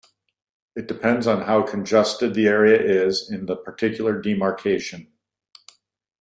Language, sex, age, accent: English, male, 50-59, United States English